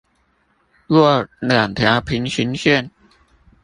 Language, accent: Chinese, 出生地：臺北市